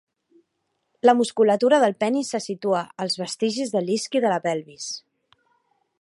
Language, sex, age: Catalan, female, 30-39